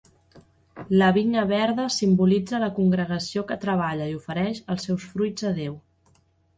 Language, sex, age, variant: Catalan, female, 30-39, Central